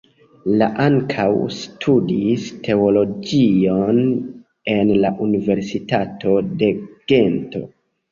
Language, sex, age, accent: Esperanto, male, 19-29, Internacia